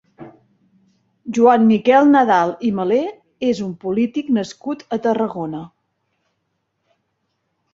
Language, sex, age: Catalan, female, 40-49